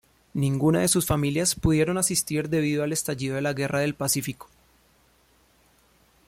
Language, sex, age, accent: Spanish, male, 30-39, Andino-Pacífico: Colombia, Perú, Ecuador, oeste de Bolivia y Venezuela andina